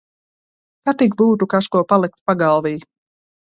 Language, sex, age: Latvian, female, 30-39